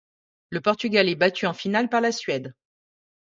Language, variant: French, Français de métropole